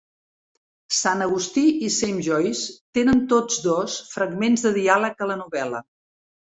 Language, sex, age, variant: Catalan, female, 70-79, Central